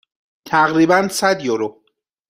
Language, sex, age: Persian, male, 30-39